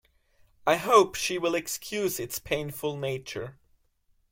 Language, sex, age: English, male, 19-29